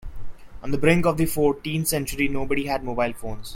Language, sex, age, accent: English, male, 19-29, India and South Asia (India, Pakistan, Sri Lanka)